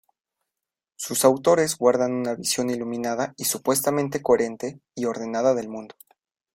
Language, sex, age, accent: Spanish, male, 19-29, México